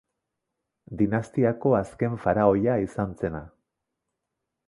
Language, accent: Basque, Erdialdekoa edo Nafarra (Gipuzkoa, Nafarroa)